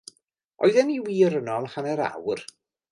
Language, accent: Welsh, Y Deyrnas Unedig Cymraeg